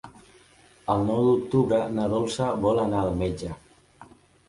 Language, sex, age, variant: Catalan, male, 30-39, Central